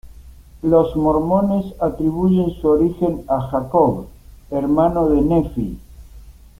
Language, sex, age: Spanish, male, 50-59